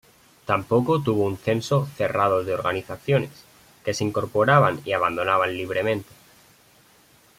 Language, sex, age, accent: Spanish, male, 19-29, España: Centro-Sur peninsular (Madrid, Toledo, Castilla-La Mancha)